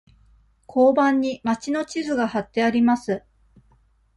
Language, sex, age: Japanese, female, 40-49